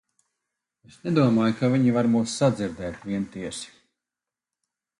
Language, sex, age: Latvian, male, 30-39